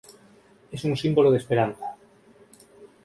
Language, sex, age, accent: Spanish, male, 30-39, España: Norte peninsular (Asturias, Castilla y León, Cantabria, País Vasco, Navarra, Aragón, La Rioja, Guadalajara, Cuenca)